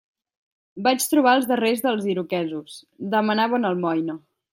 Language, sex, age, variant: Catalan, female, under 19, Central